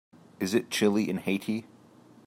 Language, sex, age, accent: English, male, 30-39, Canadian English